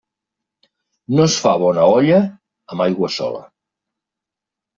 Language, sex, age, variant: Catalan, male, 50-59, Central